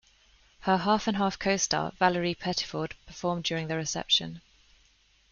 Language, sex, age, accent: English, female, 30-39, England English